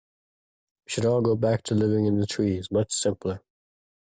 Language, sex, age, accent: English, male, 19-29, United States English